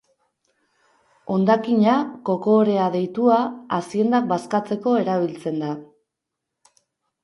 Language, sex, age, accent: Basque, female, 19-29, Erdialdekoa edo Nafarra (Gipuzkoa, Nafarroa)